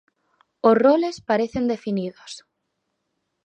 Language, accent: Galician, Oriental (común en zona oriental); Normativo (estándar)